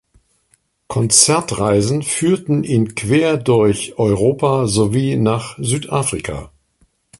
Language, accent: German, Deutschland Deutsch